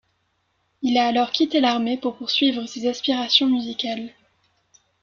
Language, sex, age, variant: French, female, 19-29, Français de métropole